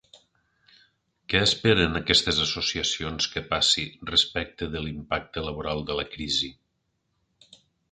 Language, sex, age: Catalan, male, 50-59